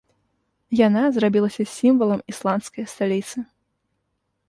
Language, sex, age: Belarusian, female, 19-29